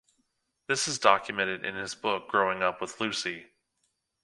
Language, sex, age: English, male, 30-39